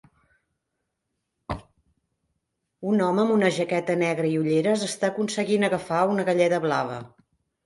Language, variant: Catalan, Central